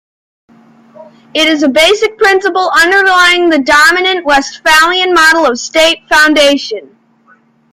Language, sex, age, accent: English, male, under 19, United States English